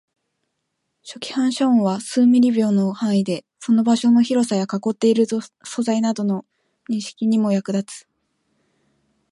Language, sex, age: Japanese, female, 19-29